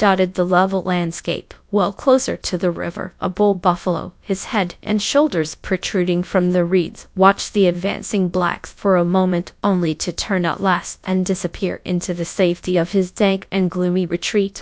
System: TTS, GradTTS